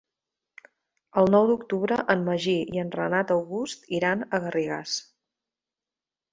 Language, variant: Catalan, Septentrional